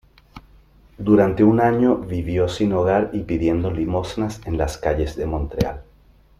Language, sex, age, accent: Spanish, male, 40-49, Caribe: Cuba, Venezuela, Puerto Rico, República Dominicana, Panamá, Colombia caribeña, México caribeño, Costa del golfo de México